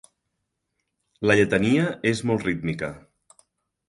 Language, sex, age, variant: Catalan, male, 40-49, Central